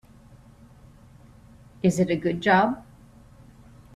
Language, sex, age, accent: English, female, 60-69, Canadian English